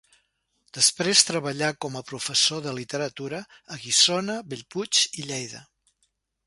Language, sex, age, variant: Catalan, male, 60-69, Septentrional